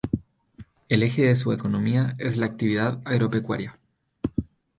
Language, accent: Spanish, Chileno: Chile, Cuyo